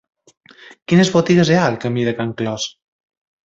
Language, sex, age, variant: Catalan, male, 30-39, Balear